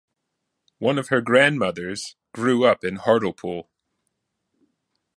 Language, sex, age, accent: English, male, 30-39, United States English